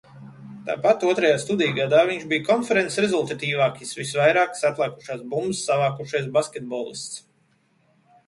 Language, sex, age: Latvian, male, 30-39